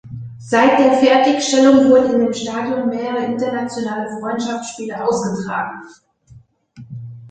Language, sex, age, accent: German, male, under 19, Deutschland Deutsch